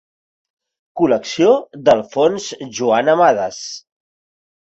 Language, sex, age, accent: Catalan, male, 40-49, Català central